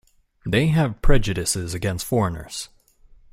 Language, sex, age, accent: English, male, 19-29, United States English